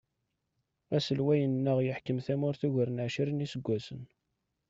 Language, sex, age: Kabyle, male, 30-39